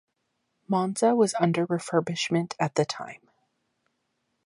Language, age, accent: English, 19-29, United States English